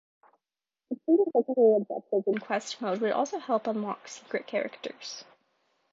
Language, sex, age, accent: English, female, 19-29, United States English